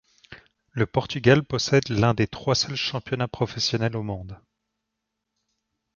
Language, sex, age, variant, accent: French, male, 30-39, Français d'Europe, Français de Suisse